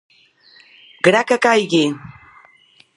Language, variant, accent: Catalan, Central, central